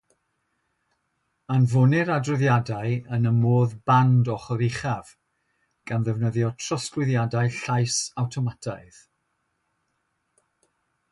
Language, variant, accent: Welsh, South-Western Welsh, Y Deyrnas Unedig Cymraeg